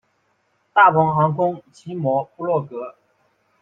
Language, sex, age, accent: Chinese, male, 19-29, 出生地：湖南省